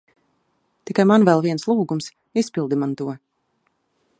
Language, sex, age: Latvian, female, 30-39